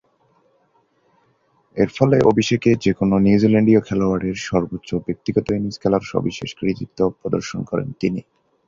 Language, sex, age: Bengali, male, 19-29